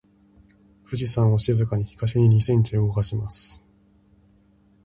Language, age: Japanese, 19-29